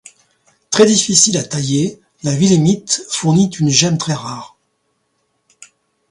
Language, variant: French, Français de métropole